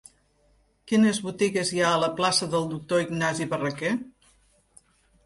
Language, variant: Catalan, Central